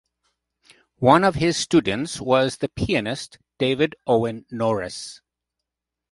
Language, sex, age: English, male, 50-59